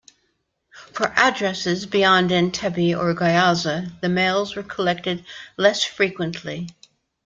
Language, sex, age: English, female, 70-79